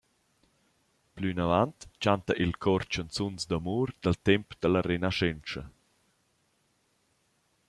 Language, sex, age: Romansh, male, 30-39